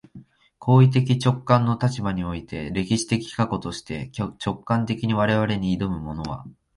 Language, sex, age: Japanese, male, 19-29